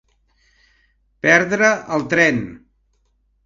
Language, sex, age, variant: Catalan, male, 70-79, Central